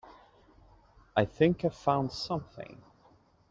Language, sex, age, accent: English, male, 30-39, England English